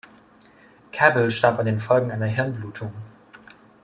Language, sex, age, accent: German, male, 19-29, Deutschland Deutsch